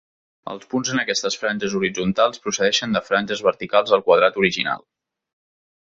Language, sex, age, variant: Catalan, male, 19-29, Central